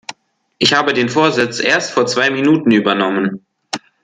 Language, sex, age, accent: German, male, under 19, Deutschland Deutsch